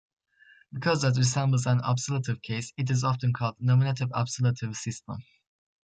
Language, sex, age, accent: English, male, under 19, United States English